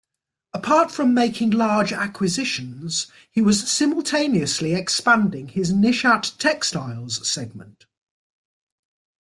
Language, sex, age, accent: English, male, 60-69, England English